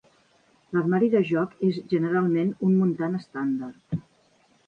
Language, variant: Catalan, Central